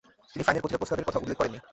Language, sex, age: Bengali, male, 19-29